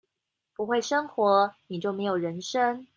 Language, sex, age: Chinese, female, 19-29